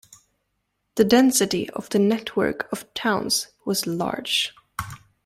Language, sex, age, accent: English, female, 19-29, England English